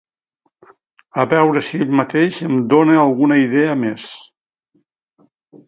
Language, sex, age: Catalan, male, 60-69